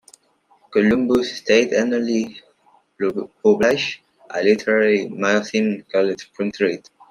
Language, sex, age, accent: English, male, under 19, United States English